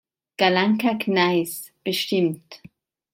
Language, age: German, 19-29